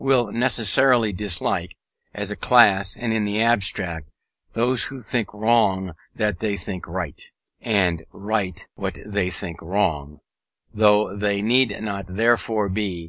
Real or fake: real